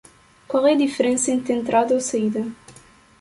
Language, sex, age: Portuguese, female, 19-29